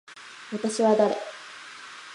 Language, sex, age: Japanese, female, 19-29